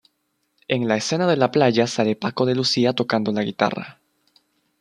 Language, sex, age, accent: Spanish, male, 19-29, Andino-Pacífico: Colombia, Perú, Ecuador, oeste de Bolivia y Venezuela andina